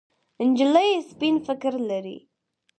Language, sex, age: Pashto, female, under 19